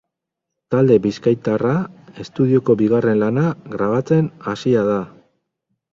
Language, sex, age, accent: Basque, male, 50-59, Mendebalekoa (Araba, Bizkaia, Gipuzkoako mendebaleko herri batzuk)